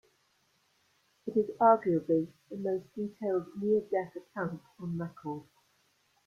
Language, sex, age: English, female, 60-69